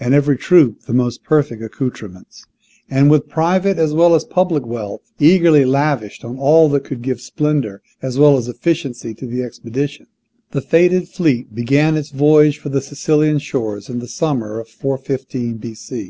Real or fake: real